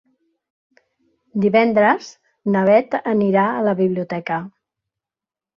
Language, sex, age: Catalan, female, 60-69